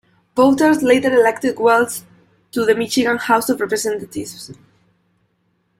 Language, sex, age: English, female, 19-29